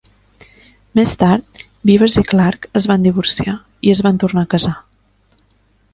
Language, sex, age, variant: Catalan, female, 19-29, Septentrional